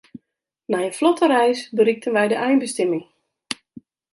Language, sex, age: Western Frisian, female, 40-49